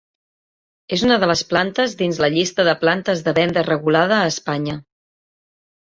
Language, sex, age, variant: Catalan, female, 40-49, Central